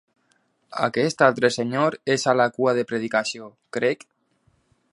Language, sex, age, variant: Catalan, male, under 19, Alacantí